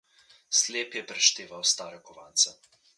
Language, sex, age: Slovenian, male, 19-29